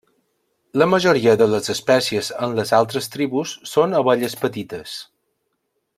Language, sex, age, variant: Catalan, male, 30-39, Balear